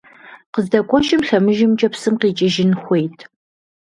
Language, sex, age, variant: Kabardian, female, 40-49, Адыгэбзэ (Къэбэрдей, Кирил, Урысей)